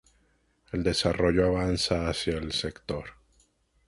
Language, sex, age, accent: Spanish, male, 19-29, Caribe: Cuba, Venezuela, Puerto Rico, República Dominicana, Panamá, Colombia caribeña, México caribeño, Costa del golfo de México